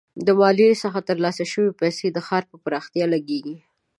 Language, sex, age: Pashto, female, 19-29